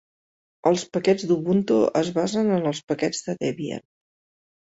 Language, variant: Catalan, Central